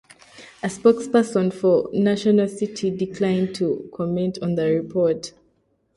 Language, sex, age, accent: English, female, 19-29, England English